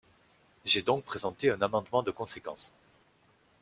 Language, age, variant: French, 30-39, Français de métropole